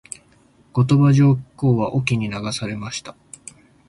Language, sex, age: Japanese, male, 19-29